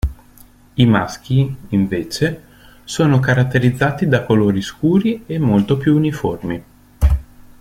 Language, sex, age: Italian, male, 30-39